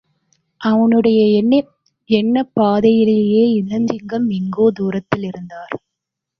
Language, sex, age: Tamil, female, 30-39